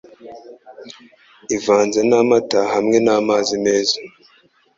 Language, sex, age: Kinyarwanda, male, 19-29